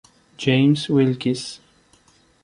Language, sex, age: Italian, male, 19-29